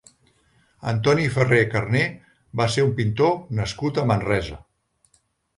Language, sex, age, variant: Catalan, male, 60-69, Central